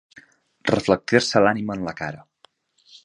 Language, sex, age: Catalan, male, 19-29